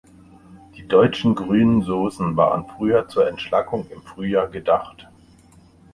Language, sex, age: German, male, 60-69